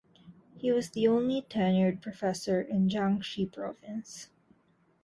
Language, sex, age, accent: English, female, 19-29, Filipino